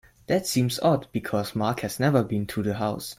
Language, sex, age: English, male, under 19